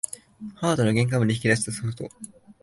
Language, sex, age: Japanese, male, 19-29